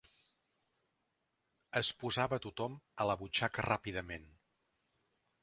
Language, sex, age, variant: Catalan, male, 40-49, Central